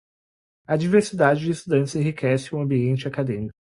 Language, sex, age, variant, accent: Portuguese, male, 19-29, Portuguese (Brasil), Gaucho